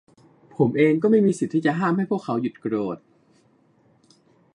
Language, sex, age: Thai, male, 19-29